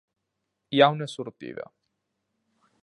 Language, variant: Catalan, Central